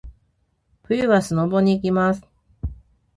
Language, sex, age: Japanese, female, 40-49